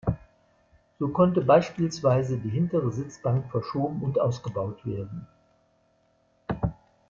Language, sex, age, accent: German, male, 70-79, Deutschland Deutsch